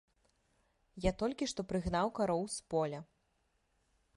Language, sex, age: Belarusian, female, 19-29